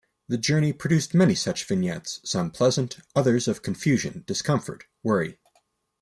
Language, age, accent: English, 19-29, United States English